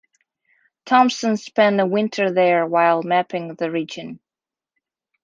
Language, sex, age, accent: English, female, 30-39, United States English